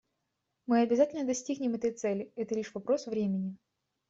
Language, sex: Russian, female